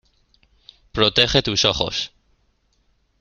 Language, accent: Spanish, España: Norte peninsular (Asturias, Castilla y León, Cantabria, País Vasco, Navarra, Aragón, La Rioja, Guadalajara, Cuenca)